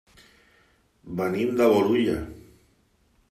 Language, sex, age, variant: Catalan, male, 50-59, Central